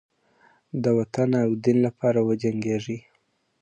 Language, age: Pashto, 19-29